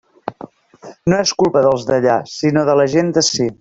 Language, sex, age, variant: Catalan, female, 40-49, Septentrional